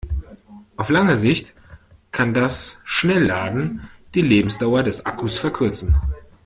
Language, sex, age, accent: German, male, 30-39, Deutschland Deutsch